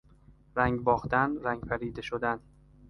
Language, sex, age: Persian, male, 19-29